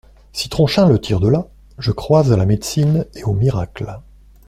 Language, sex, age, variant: French, male, 60-69, Français de métropole